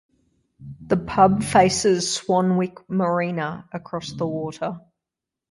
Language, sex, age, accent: English, female, 40-49, Australian English